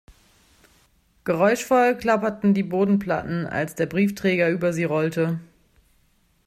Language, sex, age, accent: German, female, 19-29, Deutschland Deutsch